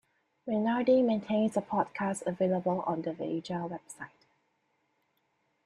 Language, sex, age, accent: English, female, 19-29, Singaporean English